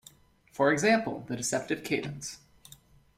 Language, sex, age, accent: English, male, 30-39, United States English